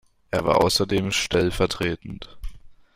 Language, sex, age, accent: German, male, under 19, Deutschland Deutsch